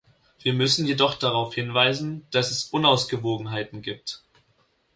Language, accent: German, Deutschland Deutsch